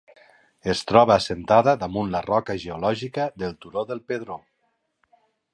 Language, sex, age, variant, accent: Catalan, male, 40-49, Nord-Occidental, Lleidatà